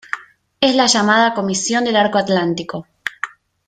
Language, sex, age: Spanish, female, 19-29